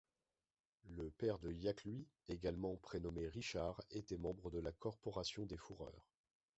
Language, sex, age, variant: French, male, 30-39, Français de métropole